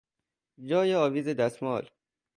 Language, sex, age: Persian, male, under 19